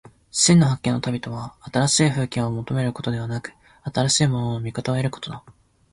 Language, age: Japanese, 19-29